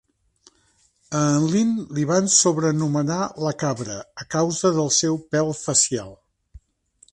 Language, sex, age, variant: Catalan, male, 70-79, Central